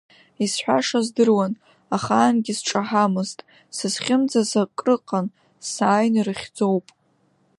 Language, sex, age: Abkhazian, female, under 19